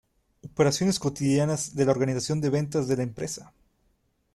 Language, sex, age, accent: Spanish, male, 19-29, México